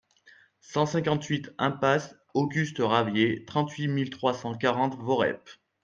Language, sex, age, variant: French, male, 30-39, Français de métropole